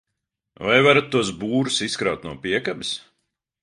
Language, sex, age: Latvian, male, 30-39